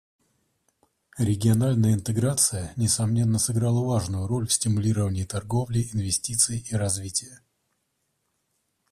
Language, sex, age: Russian, male, 30-39